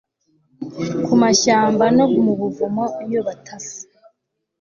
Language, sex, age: Kinyarwanda, female, 19-29